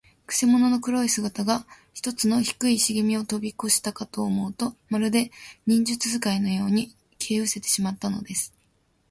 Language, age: Japanese, 19-29